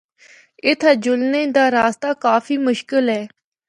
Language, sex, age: Northern Hindko, female, 19-29